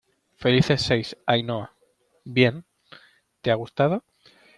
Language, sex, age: Spanish, male, 19-29